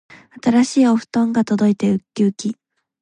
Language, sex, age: Japanese, female, 19-29